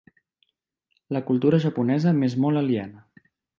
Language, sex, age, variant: Catalan, male, 30-39, Central